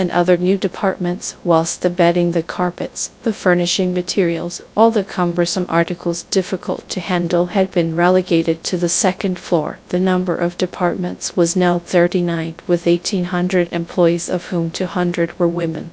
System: TTS, GradTTS